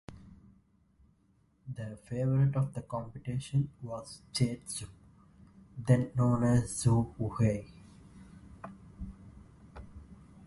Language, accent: English, India and South Asia (India, Pakistan, Sri Lanka)